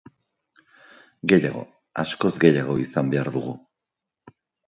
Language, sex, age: Basque, male, 60-69